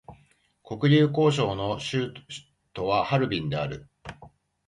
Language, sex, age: Japanese, male, 40-49